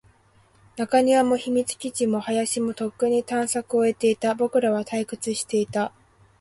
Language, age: Japanese, 19-29